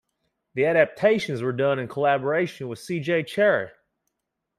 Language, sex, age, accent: English, male, 19-29, United States English